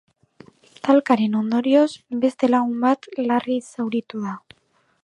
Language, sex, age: Basque, female, under 19